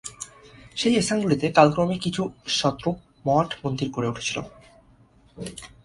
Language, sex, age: Bengali, male, under 19